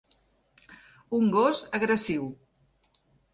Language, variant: Catalan, Central